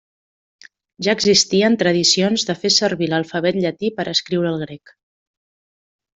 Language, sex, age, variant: Catalan, female, 40-49, Central